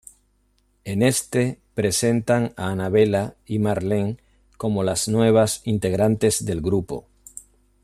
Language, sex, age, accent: Spanish, male, 50-59, España: Sur peninsular (Andalucia, Extremadura, Murcia)